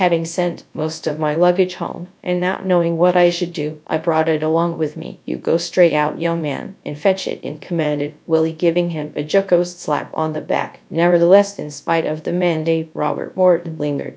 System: TTS, GradTTS